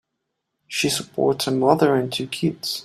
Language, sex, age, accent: English, male, 19-29, United States English